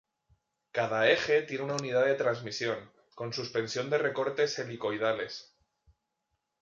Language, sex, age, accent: Spanish, male, 30-39, España: Norte peninsular (Asturias, Castilla y León, Cantabria, País Vasco, Navarra, Aragón, La Rioja, Guadalajara, Cuenca)